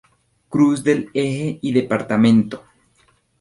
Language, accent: Spanish, Andino-Pacífico: Colombia, Perú, Ecuador, oeste de Bolivia y Venezuela andina